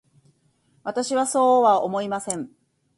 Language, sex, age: Japanese, female, 40-49